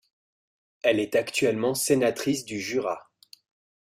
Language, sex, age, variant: French, male, 40-49, Français de métropole